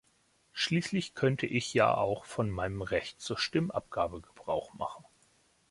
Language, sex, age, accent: German, male, 40-49, Deutschland Deutsch